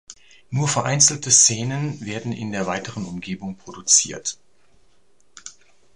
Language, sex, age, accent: German, male, 60-69, Deutschland Deutsch